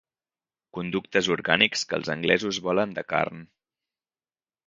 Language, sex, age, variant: Catalan, male, 30-39, Central